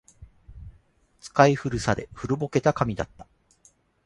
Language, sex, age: Japanese, male, 40-49